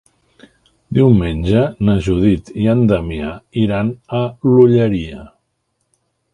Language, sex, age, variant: Catalan, male, 60-69, Central